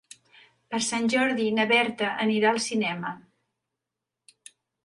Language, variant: Catalan, Central